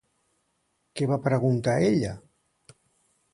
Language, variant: Catalan, Central